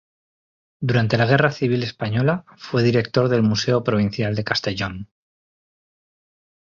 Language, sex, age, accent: Spanish, male, 30-39, España: Norte peninsular (Asturias, Castilla y León, Cantabria, País Vasco, Navarra, Aragón, La Rioja, Guadalajara, Cuenca)